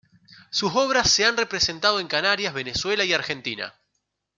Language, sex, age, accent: Spanish, male, 19-29, Rioplatense: Argentina, Uruguay, este de Bolivia, Paraguay